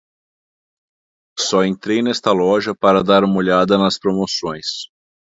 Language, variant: Portuguese, Portuguese (Brasil)